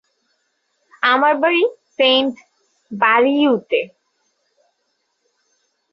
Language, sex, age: Bengali, female, 19-29